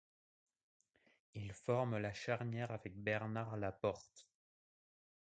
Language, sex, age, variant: French, male, 19-29, Français de métropole